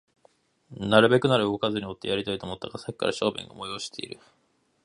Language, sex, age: Japanese, male, 19-29